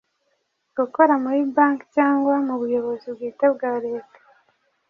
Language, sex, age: Kinyarwanda, female, 30-39